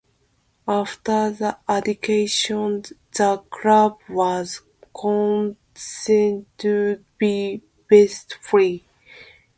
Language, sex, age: English, female, 30-39